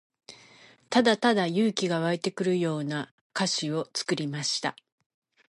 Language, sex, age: Japanese, female, 60-69